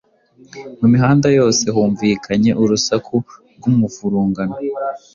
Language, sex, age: Kinyarwanda, male, 19-29